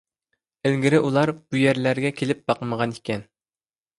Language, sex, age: Uyghur, male, 30-39